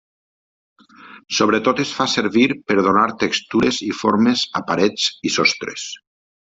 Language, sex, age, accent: Catalan, male, 50-59, valencià